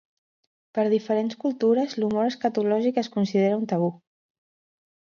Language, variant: Catalan, Central